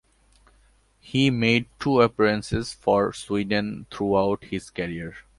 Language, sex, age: English, male, 19-29